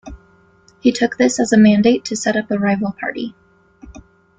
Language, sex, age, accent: English, female, 19-29, United States English